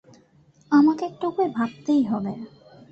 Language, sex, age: Bengali, female, 19-29